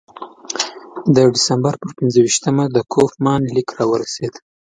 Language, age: Pashto, 30-39